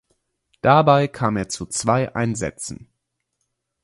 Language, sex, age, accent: German, male, 30-39, Deutschland Deutsch